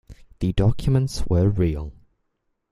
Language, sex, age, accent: English, male, 19-29, England English